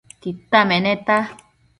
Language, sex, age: Matsés, female, 30-39